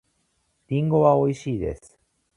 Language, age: Japanese, 30-39